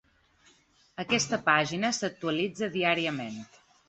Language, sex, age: Catalan, female, 30-39